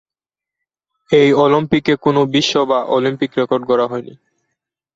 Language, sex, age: Bengali, male, 19-29